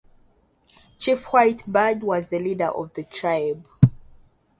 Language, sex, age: English, female, 19-29